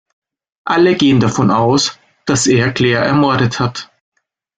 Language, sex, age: German, male, 30-39